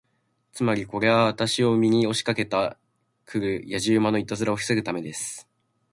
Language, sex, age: Japanese, male, 19-29